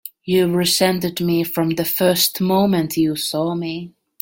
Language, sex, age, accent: English, female, 19-29, England English